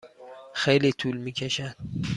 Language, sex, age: Persian, male, 30-39